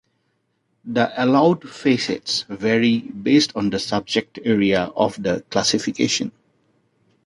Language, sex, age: English, male, 50-59